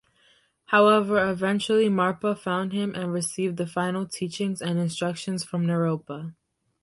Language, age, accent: English, under 19, United States English